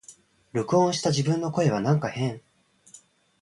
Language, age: Japanese, 19-29